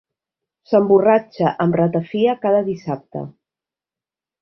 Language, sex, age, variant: Catalan, female, 40-49, Nord-Occidental